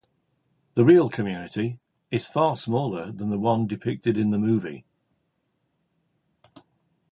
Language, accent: English, England English